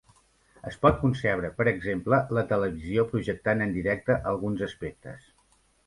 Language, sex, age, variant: Catalan, male, 50-59, Central